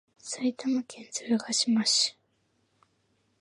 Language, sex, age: Japanese, female, 19-29